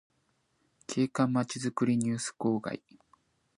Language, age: Japanese, 19-29